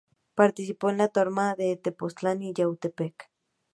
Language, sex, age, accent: Spanish, female, under 19, México